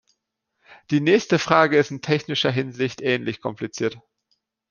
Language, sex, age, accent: German, male, 19-29, Deutschland Deutsch